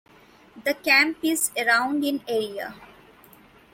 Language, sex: English, female